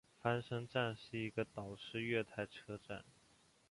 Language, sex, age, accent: Chinese, male, 19-29, 出生地：江西省